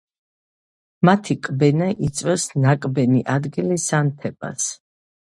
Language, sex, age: Georgian, female, 50-59